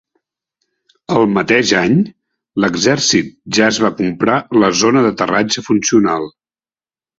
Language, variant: Catalan, Central